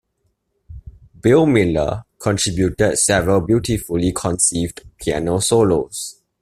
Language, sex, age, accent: English, male, under 19, Singaporean English